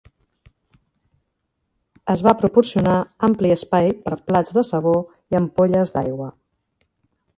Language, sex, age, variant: Catalan, female, 50-59, Central